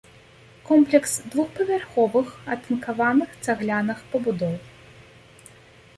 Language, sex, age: Belarusian, female, 30-39